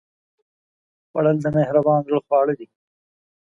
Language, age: Pashto, 19-29